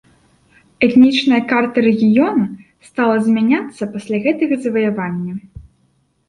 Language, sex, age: Belarusian, female, 19-29